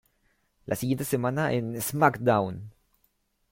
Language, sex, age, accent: Spanish, male, 19-29, México